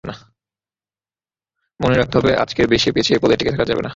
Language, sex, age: Bengali, male, 19-29